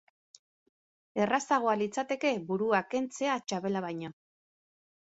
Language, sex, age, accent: Basque, female, 40-49, Mendebalekoa (Araba, Bizkaia, Gipuzkoako mendebaleko herri batzuk)